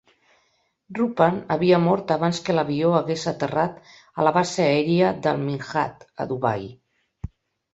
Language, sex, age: Catalan, female, 60-69